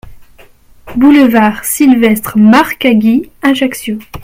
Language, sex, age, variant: French, female, 19-29, Français de métropole